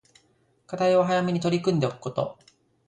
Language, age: Japanese, 40-49